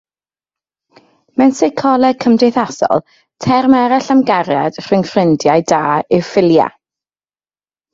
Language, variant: Welsh, Mid Wales